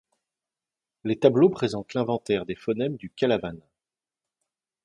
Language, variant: French, Français de métropole